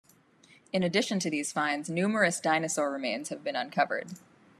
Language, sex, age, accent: English, female, 19-29, United States English